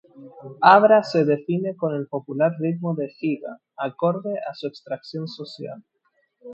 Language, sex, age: Spanish, male, 19-29